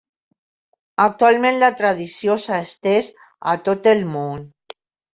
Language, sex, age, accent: Catalan, female, 60-69, valencià